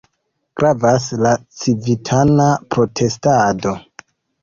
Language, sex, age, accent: Esperanto, male, 19-29, Internacia